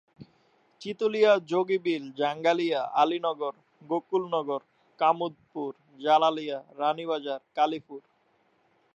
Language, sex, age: Bengali, male, 19-29